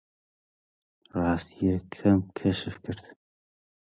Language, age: Central Kurdish, 19-29